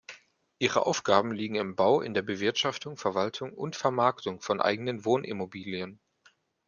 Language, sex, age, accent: German, male, 19-29, Deutschland Deutsch